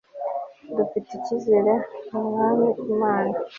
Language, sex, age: Kinyarwanda, female, 19-29